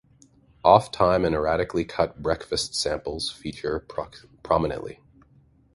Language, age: English, 40-49